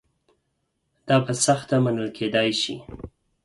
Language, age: Pashto, 30-39